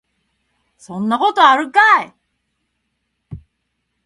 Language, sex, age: Japanese, female, 30-39